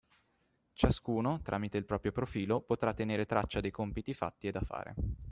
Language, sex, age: Italian, male, 19-29